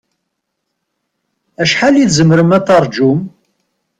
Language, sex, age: Kabyle, male, 50-59